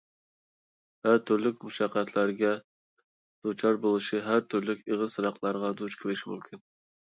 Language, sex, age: Uyghur, male, 19-29